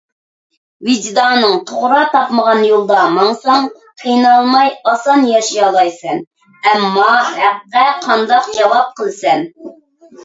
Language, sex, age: Uyghur, female, 19-29